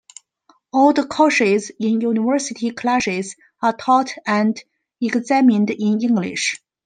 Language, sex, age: English, female, 30-39